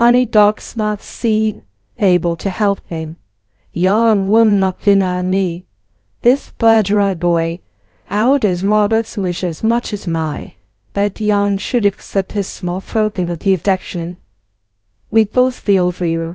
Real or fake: fake